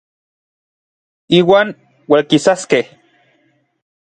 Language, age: Orizaba Nahuatl, 30-39